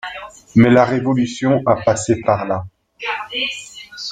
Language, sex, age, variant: French, male, 50-59, Français de métropole